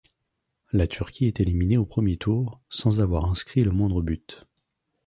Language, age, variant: French, 30-39, Français de métropole